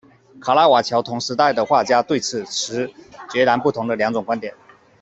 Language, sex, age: Chinese, male, 30-39